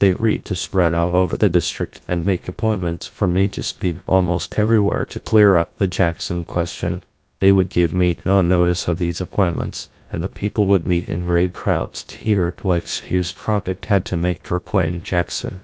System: TTS, GlowTTS